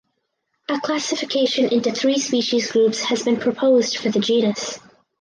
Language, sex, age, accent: English, female, under 19, United States English